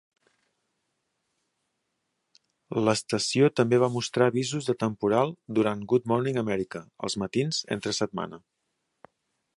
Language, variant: Catalan, Central